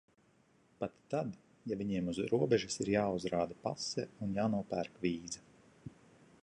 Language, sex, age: Latvian, male, 30-39